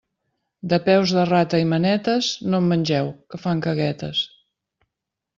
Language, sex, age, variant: Catalan, female, 50-59, Central